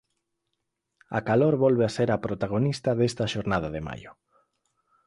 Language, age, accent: Galician, 19-29, Normativo (estándar)